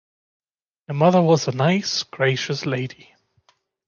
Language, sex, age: English, male, 19-29